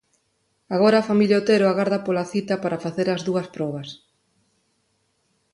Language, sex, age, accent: Galician, female, 40-49, Neofalante